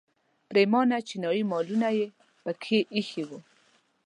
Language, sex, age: Pashto, female, 19-29